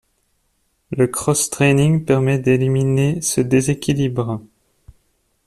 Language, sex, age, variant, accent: French, male, 40-49, Français d'Europe, Français de Suisse